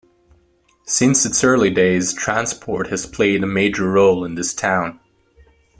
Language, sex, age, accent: English, male, 19-29, England English